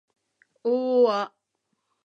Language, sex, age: Japanese, female, 19-29